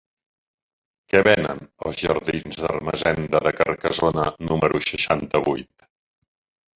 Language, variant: Catalan, Central